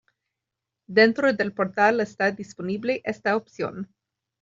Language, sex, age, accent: Spanish, female, 30-39, México